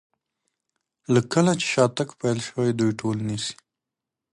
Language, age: Pashto, 30-39